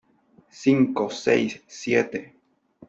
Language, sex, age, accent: Spanish, male, 30-39, Chileno: Chile, Cuyo